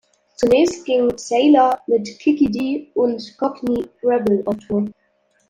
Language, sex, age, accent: German, male, under 19, Deutschland Deutsch